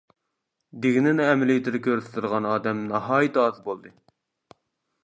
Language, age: Uyghur, 30-39